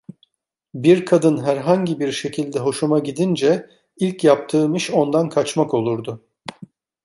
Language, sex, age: Turkish, male, 50-59